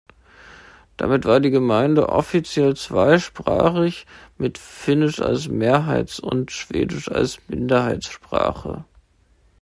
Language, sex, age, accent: German, male, 19-29, Deutschland Deutsch